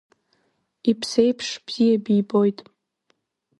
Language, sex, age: Abkhazian, female, under 19